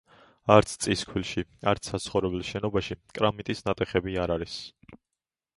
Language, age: Georgian, under 19